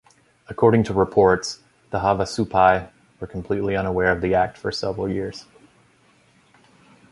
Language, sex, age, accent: English, male, 30-39, United States English